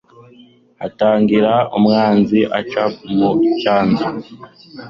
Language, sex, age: Kinyarwanda, male, under 19